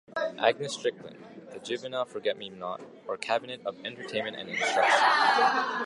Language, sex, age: English, male, 19-29